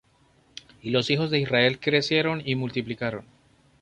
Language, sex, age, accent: Spanish, male, 30-39, Caribe: Cuba, Venezuela, Puerto Rico, República Dominicana, Panamá, Colombia caribeña, México caribeño, Costa del golfo de México